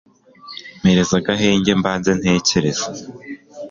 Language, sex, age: Kinyarwanda, male, 19-29